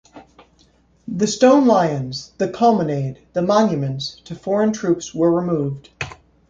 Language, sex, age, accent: English, male, 30-39, United States English